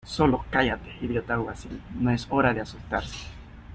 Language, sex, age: Spanish, male, 30-39